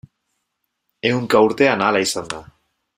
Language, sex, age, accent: Basque, male, 30-39, Mendebalekoa (Araba, Bizkaia, Gipuzkoako mendebaleko herri batzuk)